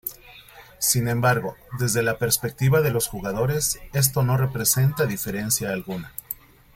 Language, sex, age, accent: Spanish, male, 40-49, México